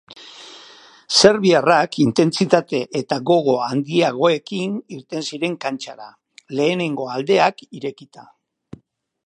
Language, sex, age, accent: Basque, male, 60-69, Mendebalekoa (Araba, Bizkaia, Gipuzkoako mendebaleko herri batzuk)